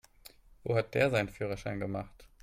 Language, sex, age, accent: German, male, 19-29, Deutschland Deutsch